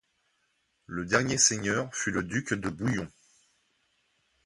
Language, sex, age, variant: French, male, 40-49, Français de métropole